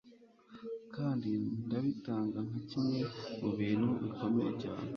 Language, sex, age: Kinyarwanda, male, 30-39